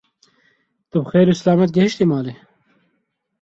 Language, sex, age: Kurdish, male, 30-39